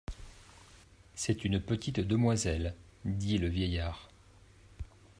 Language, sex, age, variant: French, male, 30-39, Français de métropole